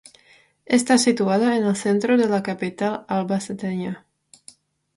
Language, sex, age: Spanish, female, 19-29